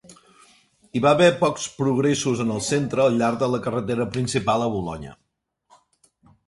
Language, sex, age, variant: Catalan, male, 50-59, Central